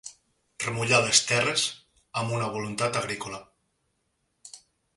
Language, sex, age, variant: Catalan, male, 19-29, Nord-Occidental